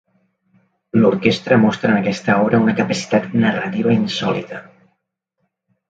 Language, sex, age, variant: Catalan, male, 30-39, Central